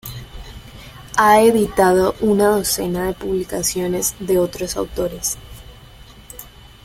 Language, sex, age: Spanish, female, under 19